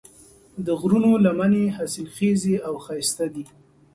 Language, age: Pashto, 19-29